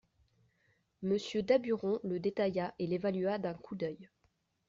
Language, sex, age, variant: French, female, 19-29, Français de métropole